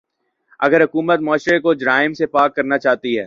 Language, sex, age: Urdu, male, 19-29